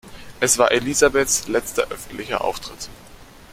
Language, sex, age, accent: German, male, under 19, Deutschland Deutsch